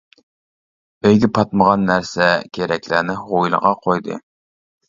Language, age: Uyghur, 40-49